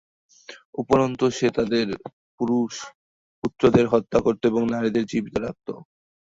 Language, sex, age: Bengali, male, 19-29